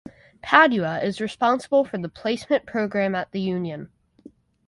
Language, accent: English, United States English